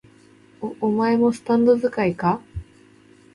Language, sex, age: Japanese, female, 30-39